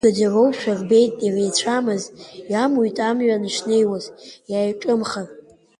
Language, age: Abkhazian, under 19